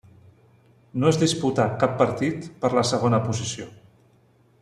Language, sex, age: Catalan, male, 40-49